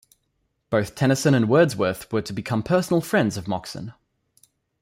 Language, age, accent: English, 19-29, Australian English